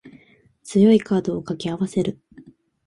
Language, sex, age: Japanese, female, 19-29